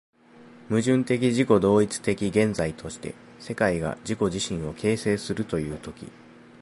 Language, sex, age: Japanese, male, 19-29